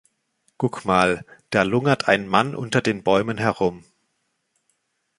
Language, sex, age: German, male, 30-39